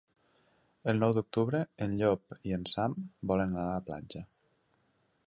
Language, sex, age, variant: Catalan, male, 30-39, Nord-Occidental